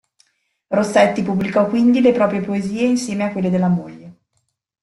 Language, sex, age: Italian, female, 40-49